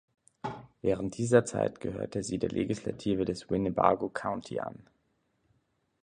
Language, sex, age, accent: German, male, 19-29, Deutschland Deutsch